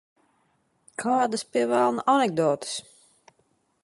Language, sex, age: Latvian, female, 40-49